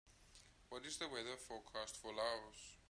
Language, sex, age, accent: English, male, 19-29, Southern African (South Africa, Zimbabwe, Namibia)